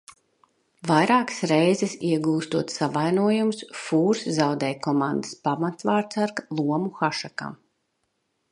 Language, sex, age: Latvian, female, 30-39